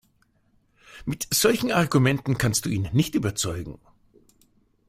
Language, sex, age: German, male, 60-69